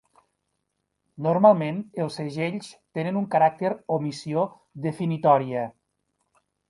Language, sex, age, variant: Catalan, male, 50-59, Nord-Occidental